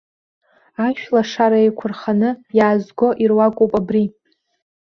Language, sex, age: Abkhazian, female, 19-29